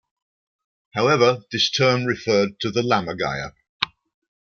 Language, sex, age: English, male, 60-69